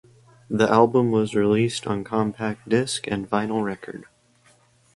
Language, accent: English, United States English